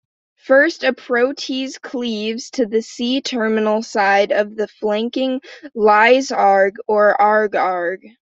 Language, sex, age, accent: English, female, under 19, United States English